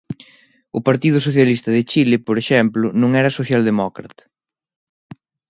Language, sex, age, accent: Galician, male, 30-39, Normativo (estándar)